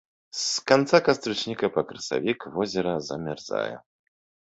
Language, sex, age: Belarusian, male, 30-39